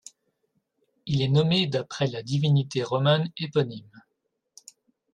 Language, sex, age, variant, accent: French, male, 30-39, Français d'Europe, Français de Belgique